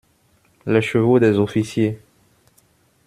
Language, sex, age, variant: French, male, 19-29, Français d'Afrique subsaharienne et des îles africaines